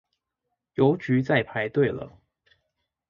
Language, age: Chinese, 19-29